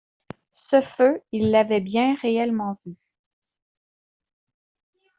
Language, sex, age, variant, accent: French, female, 40-49, Français d'Amérique du Nord, Français du Canada